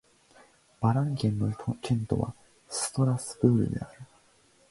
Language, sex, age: Japanese, male, under 19